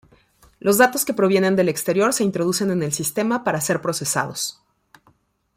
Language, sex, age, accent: Spanish, female, 40-49, México